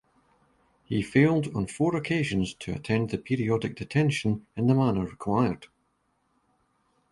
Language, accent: English, Scottish English